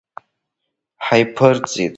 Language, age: Abkhazian, under 19